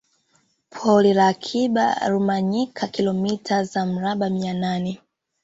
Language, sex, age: Swahili, female, 19-29